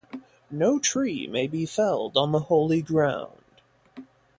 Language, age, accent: English, 19-29, United States English